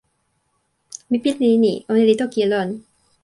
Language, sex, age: Toki Pona, female, 19-29